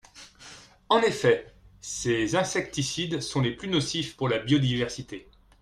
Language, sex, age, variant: French, male, 30-39, Français de métropole